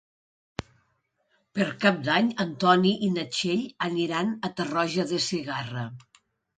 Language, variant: Catalan, Nord-Occidental